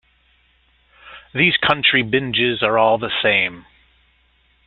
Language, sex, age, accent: English, male, 40-49, United States English